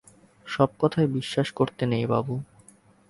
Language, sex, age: Bengali, male, 19-29